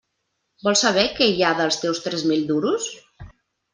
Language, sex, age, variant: Catalan, female, 30-39, Central